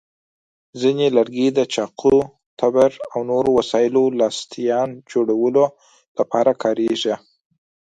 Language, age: Pashto, 19-29